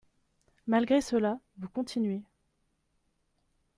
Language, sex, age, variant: French, female, 19-29, Français de métropole